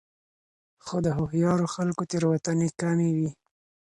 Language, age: Pashto, 19-29